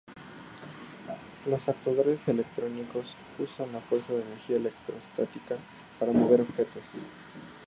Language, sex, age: Spanish, male, 19-29